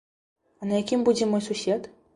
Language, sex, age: Belarusian, female, 19-29